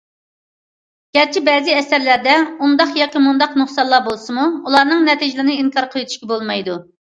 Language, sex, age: Uyghur, female, 40-49